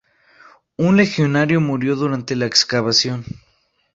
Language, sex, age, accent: Spanish, male, 19-29, México